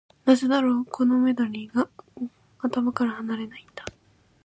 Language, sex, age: Japanese, female, 19-29